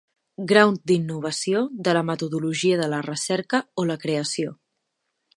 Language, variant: Catalan, Central